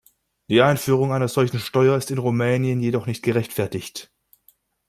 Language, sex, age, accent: German, male, 19-29, Deutschland Deutsch